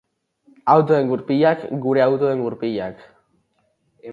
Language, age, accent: Basque, 19-29, Erdialdekoa edo Nafarra (Gipuzkoa, Nafarroa)